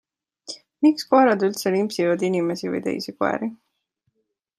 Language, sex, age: Estonian, female, 19-29